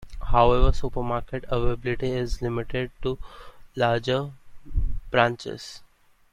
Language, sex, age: English, male, 19-29